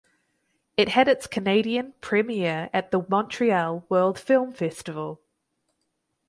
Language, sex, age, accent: English, female, 19-29, New Zealand English